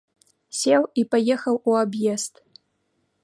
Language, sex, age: Belarusian, female, 19-29